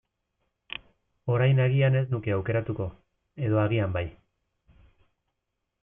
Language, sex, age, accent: Basque, male, 30-39, Erdialdekoa edo Nafarra (Gipuzkoa, Nafarroa)